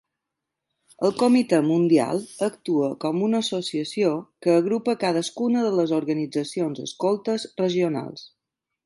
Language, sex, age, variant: Catalan, female, 50-59, Balear